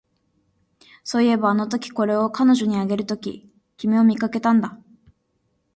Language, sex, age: Japanese, female, 19-29